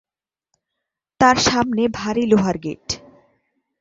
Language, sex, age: Bengali, female, 19-29